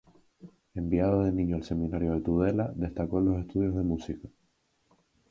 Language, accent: Spanish, España: Islas Canarias